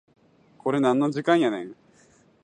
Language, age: Japanese, 19-29